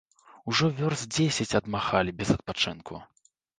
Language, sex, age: Belarusian, male, 19-29